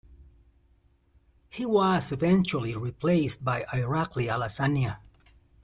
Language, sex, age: English, male, 60-69